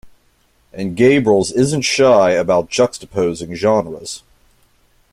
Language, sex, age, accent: English, male, 30-39, United States English